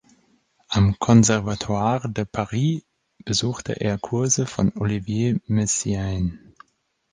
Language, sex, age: German, male, 30-39